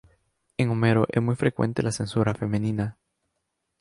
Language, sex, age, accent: Spanish, male, 19-29, América central